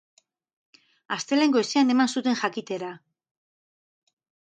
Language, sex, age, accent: Basque, female, 50-59, Mendebalekoa (Araba, Bizkaia, Gipuzkoako mendebaleko herri batzuk)